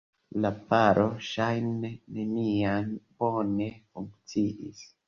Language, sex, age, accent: Esperanto, male, 19-29, Internacia